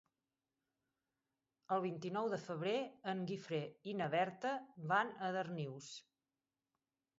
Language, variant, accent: Catalan, Central, central